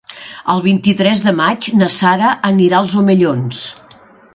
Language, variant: Catalan, Nord-Occidental